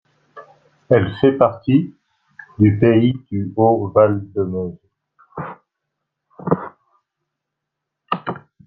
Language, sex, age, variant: French, male, 40-49, Français de métropole